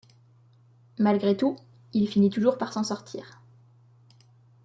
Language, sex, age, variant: French, female, 19-29, Français de métropole